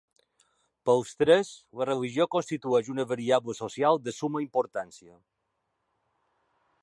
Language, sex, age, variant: Catalan, male, 40-49, Balear